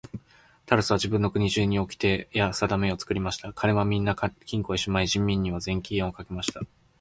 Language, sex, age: Japanese, male, 19-29